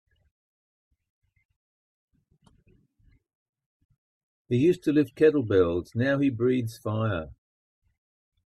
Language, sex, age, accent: English, male, 60-69, Australian English